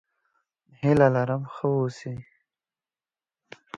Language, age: Pashto, 19-29